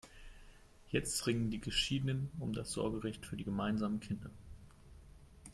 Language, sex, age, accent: German, male, 19-29, Deutschland Deutsch